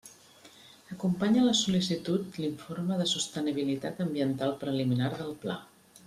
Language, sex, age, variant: Catalan, female, 50-59, Central